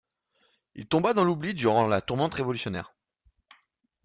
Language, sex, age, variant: French, male, 19-29, Français de métropole